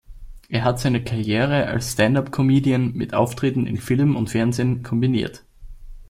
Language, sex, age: German, male, under 19